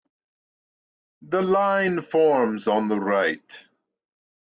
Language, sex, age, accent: English, male, 40-49, United States English